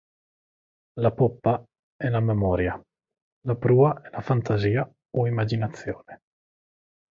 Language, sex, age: Italian, male, 19-29